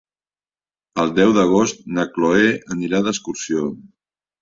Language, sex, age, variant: Catalan, male, 60-69, Central